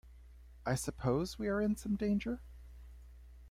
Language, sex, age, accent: English, male, 30-39, United States English